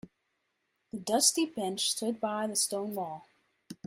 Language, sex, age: English, female, 30-39